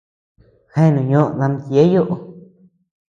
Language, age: Tepeuxila Cuicatec, under 19